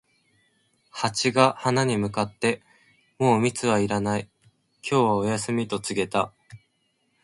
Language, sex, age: Japanese, male, 19-29